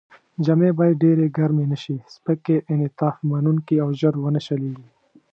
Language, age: Pashto, 30-39